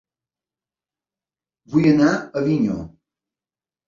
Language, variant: Catalan, Balear